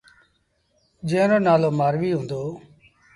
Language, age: Sindhi Bhil, 40-49